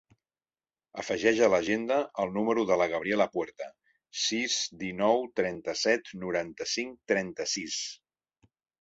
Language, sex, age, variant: Catalan, male, 40-49, Central